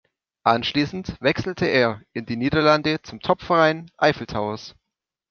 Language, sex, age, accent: German, male, 19-29, Deutschland Deutsch